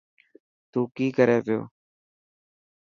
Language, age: Dhatki, 19-29